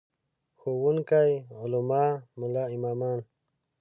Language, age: Pashto, 30-39